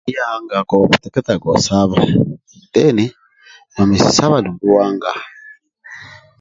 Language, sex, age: Amba (Uganda), male, 40-49